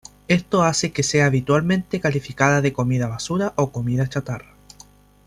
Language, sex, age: Spanish, male, 19-29